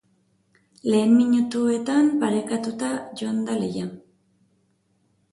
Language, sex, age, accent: Basque, female, 30-39, Mendebalekoa (Araba, Bizkaia, Gipuzkoako mendebaleko herri batzuk)